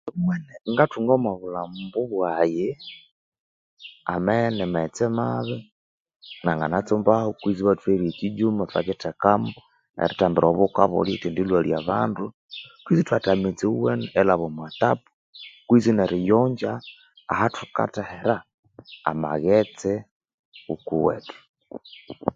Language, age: Konzo, 30-39